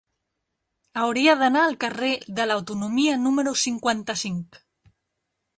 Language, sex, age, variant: Catalan, female, 40-49, Central